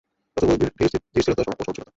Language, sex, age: Bengali, male, 19-29